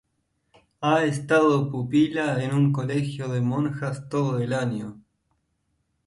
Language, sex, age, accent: Spanish, male, 19-29, Rioplatense: Argentina, Uruguay, este de Bolivia, Paraguay